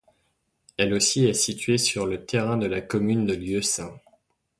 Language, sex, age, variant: French, male, 19-29, Français de métropole